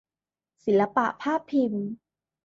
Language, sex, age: Thai, female, 19-29